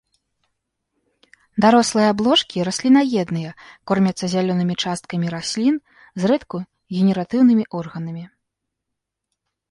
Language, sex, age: Belarusian, female, 19-29